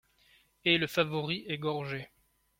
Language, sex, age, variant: French, male, 19-29, Français de métropole